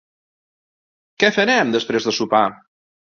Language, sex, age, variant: Catalan, male, 50-59, Central